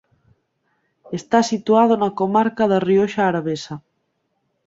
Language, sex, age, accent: Galician, female, 19-29, Central (gheada)